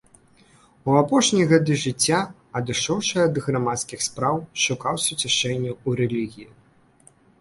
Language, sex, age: Belarusian, male, 19-29